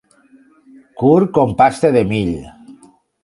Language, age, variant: Catalan, 60-69, Tortosí